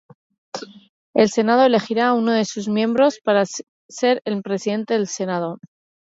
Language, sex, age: Spanish, female, 40-49